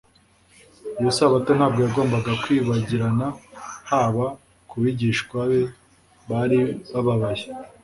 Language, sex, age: Kinyarwanda, male, 19-29